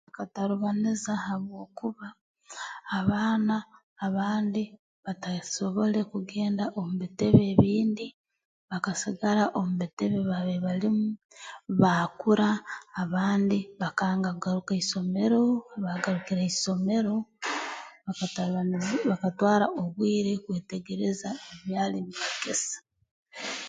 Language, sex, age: Tooro, female, 19-29